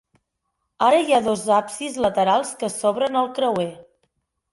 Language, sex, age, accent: Catalan, female, 30-39, Oriental